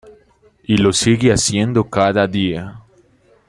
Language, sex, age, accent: Spanish, male, 19-29, Caribe: Cuba, Venezuela, Puerto Rico, República Dominicana, Panamá, Colombia caribeña, México caribeño, Costa del golfo de México